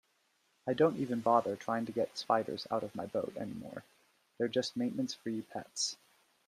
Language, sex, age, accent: English, male, 19-29, United States English